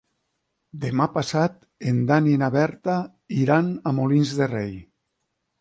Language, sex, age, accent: Catalan, male, 60-69, valencià